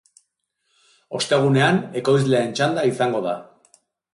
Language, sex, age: Basque, male, 40-49